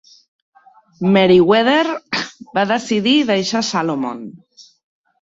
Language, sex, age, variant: Catalan, female, 40-49, Central